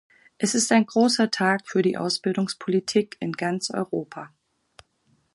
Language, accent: German, Deutschland Deutsch